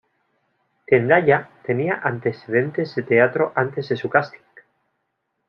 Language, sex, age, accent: Spanish, male, 30-39, España: Centro-Sur peninsular (Madrid, Toledo, Castilla-La Mancha)